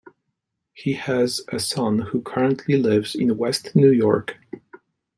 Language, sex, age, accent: English, male, 30-39, United States English